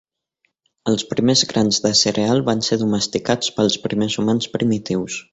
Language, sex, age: Catalan, male, 19-29